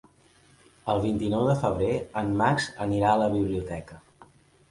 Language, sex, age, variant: Catalan, male, 30-39, Central